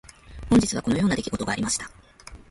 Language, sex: Japanese, female